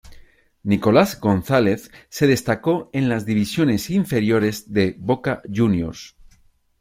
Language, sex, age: Spanish, male, 40-49